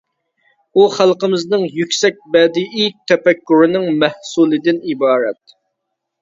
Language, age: Uyghur, 19-29